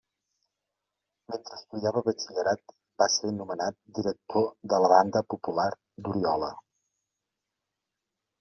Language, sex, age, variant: Catalan, male, 40-49, Central